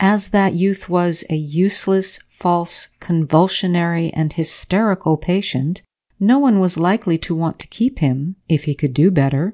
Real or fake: real